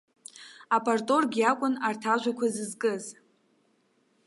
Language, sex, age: Abkhazian, female, 19-29